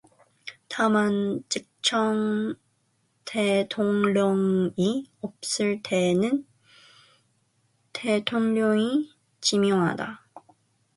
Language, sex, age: Korean, female, 19-29